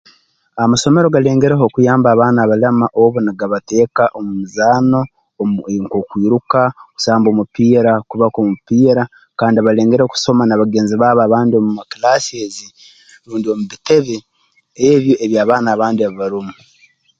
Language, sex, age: Tooro, male, 40-49